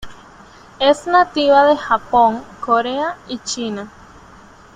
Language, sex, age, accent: Spanish, female, under 19, Caribe: Cuba, Venezuela, Puerto Rico, República Dominicana, Panamá, Colombia caribeña, México caribeño, Costa del golfo de México